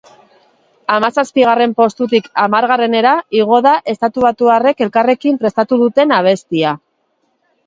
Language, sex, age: Basque, female, 40-49